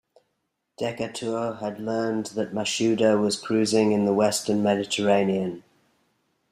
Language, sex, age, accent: English, male, 40-49, England English